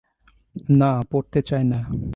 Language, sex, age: Bengali, male, 19-29